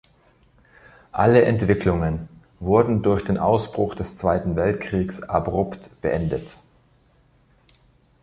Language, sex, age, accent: German, male, 30-39, Österreichisches Deutsch